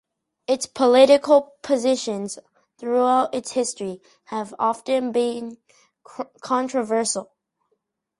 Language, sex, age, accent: English, male, under 19, United States English